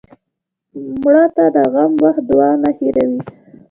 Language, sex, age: Pashto, female, under 19